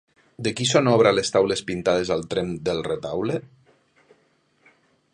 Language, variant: Catalan, Nord-Occidental